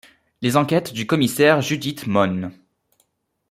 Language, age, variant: French, 19-29, Français de métropole